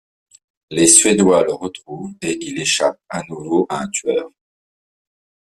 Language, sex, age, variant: French, male, 40-49, Français de métropole